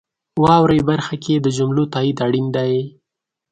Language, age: Pashto, 19-29